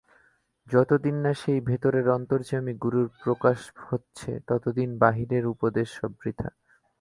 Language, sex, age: Bengali, male, 19-29